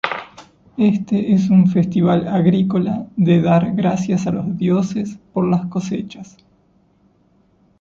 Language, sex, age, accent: Spanish, male, 30-39, Rioplatense: Argentina, Uruguay, este de Bolivia, Paraguay